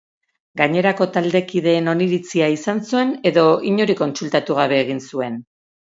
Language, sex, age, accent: Basque, female, 50-59, Erdialdekoa edo Nafarra (Gipuzkoa, Nafarroa)